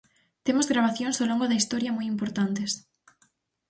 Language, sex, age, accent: Galician, female, 19-29, Normativo (estándar)